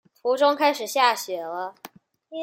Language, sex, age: Chinese, male, under 19